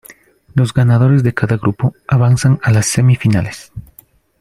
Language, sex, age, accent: Spanish, male, 30-39, Andino-Pacífico: Colombia, Perú, Ecuador, oeste de Bolivia y Venezuela andina